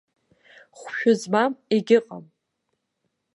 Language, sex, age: Abkhazian, female, 19-29